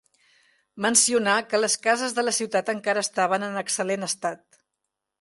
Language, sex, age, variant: Catalan, female, 60-69, Central